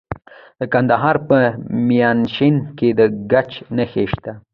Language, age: Pashto, under 19